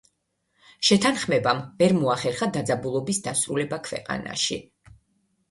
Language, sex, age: Georgian, female, 50-59